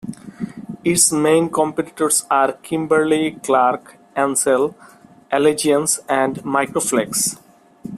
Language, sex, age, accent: English, male, 19-29, India and South Asia (India, Pakistan, Sri Lanka)